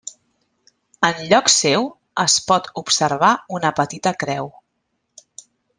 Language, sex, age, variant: Catalan, female, 40-49, Central